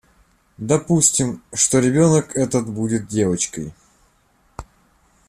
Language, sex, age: Russian, male, 40-49